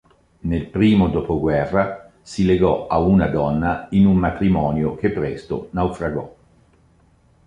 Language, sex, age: Italian, male, 60-69